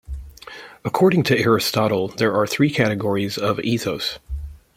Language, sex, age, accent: English, male, 50-59, United States English